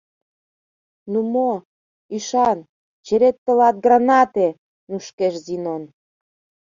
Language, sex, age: Mari, female, 30-39